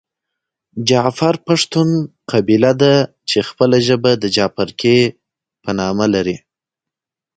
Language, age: Pashto, 19-29